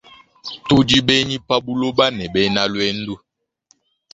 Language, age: Luba-Lulua, 19-29